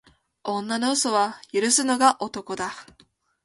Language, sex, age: Japanese, female, 19-29